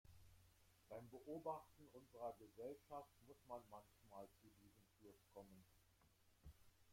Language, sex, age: German, male, 50-59